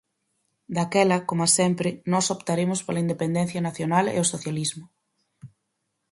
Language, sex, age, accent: Galician, female, 19-29, Normativo (estándar)